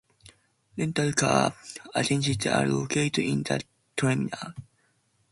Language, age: English, under 19